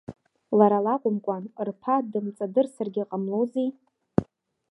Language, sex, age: Abkhazian, female, 19-29